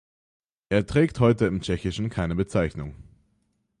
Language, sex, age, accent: German, male, under 19, Deutschland Deutsch; Österreichisches Deutsch